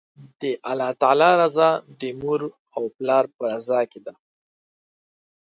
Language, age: Pashto, 19-29